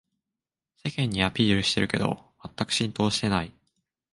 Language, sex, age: Japanese, male, 19-29